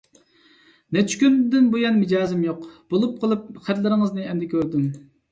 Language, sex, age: Uyghur, male, 30-39